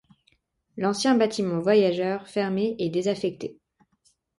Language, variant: French, Français de métropole